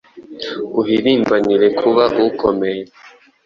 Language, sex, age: Kinyarwanda, male, 19-29